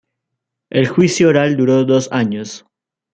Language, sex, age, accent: Spanish, male, 19-29, Andino-Pacífico: Colombia, Perú, Ecuador, oeste de Bolivia y Venezuela andina